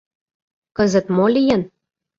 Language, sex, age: Mari, female, 19-29